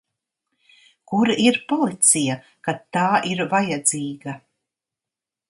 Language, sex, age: Latvian, female, 60-69